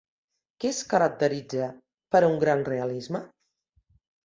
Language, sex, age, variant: Catalan, female, 50-59, Central